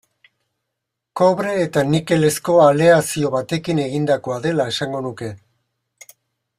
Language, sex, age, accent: Basque, male, 60-69, Mendebalekoa (Araba, Bizkaia, Gipuzkoako mendebaleko herri batzuk)